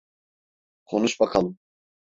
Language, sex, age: Turkish, male, 19-29